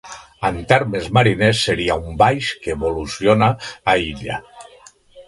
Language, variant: Catalan, Nord-Occidental